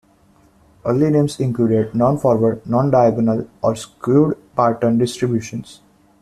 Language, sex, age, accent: English, male, 19-29, India and South Asia (India, Pakistan, Sri Lanka)